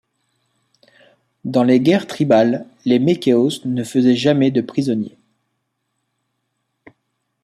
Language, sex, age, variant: French, male, 30-39, Français de métropole